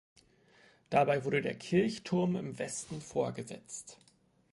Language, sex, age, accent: German, male, 19-29, Deutschland Deutsch